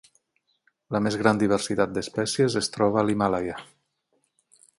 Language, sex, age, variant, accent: Catalan, male, 40-49, Tortosí, nord-occidental